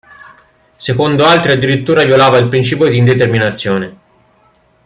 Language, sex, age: Italian, male, 40-49